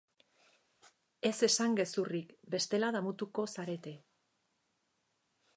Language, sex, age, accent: Basque, female, 50-59, Erdialdekoa edo Nafarra (Gipuzkoa, Nafarroa)